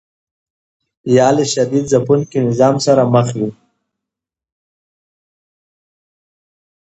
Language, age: Pashto, 19-29